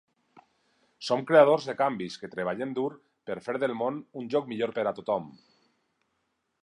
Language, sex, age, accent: Catalan, male, 40-49, valencià